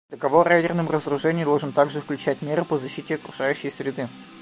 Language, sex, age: Russian, male, 19-29